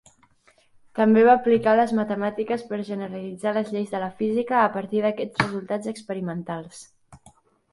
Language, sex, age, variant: Catalan, female, 40-49, Central